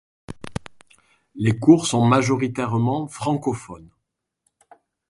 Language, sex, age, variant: French, male, 40-49, Français de métropole